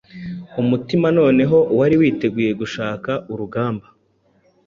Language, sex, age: Kinyarwanda, male, 19-29